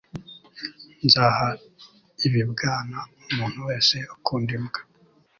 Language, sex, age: Kinyarwanda, male, 19-29